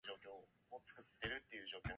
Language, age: English, 19-29